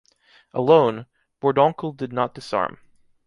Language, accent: English, United States English